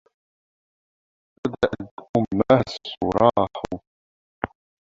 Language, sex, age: Arabic, male, 19-29